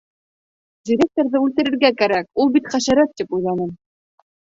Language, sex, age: Bashkir, female, 19-29